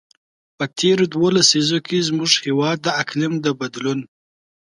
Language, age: Pashto, 19-29